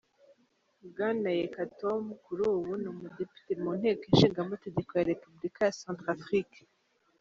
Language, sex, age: Kinyarwanda, female, under 19